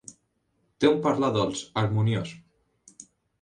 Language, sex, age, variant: Catalan, male, under 19, Central